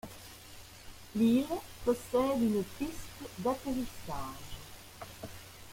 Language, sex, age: French, female, 60-69